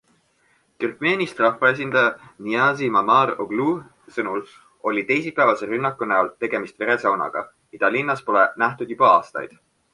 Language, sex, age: Estonian, male, 19-29